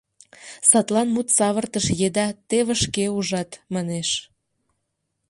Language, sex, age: Mari, female, 19-29